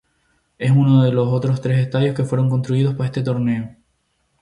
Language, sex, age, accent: Spanish, male, 19-29, España: Islas Canarias